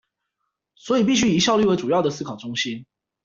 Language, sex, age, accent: Chinese, male, 30-39, 出生地：臺北市